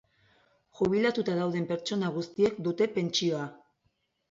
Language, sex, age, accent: Basque, female, 40-49, Erdialdekoa edo Nafarra (Gipuzkoa, Nafarroa)